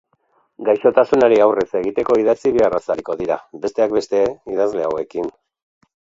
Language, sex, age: Basque, male, 60-69